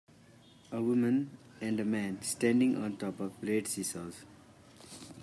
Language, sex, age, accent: English, male, 19-29, India and South Asia (India, Pakistan, Sri Lanka)